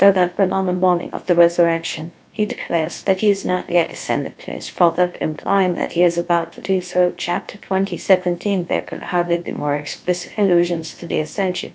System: TTS, GlowTTS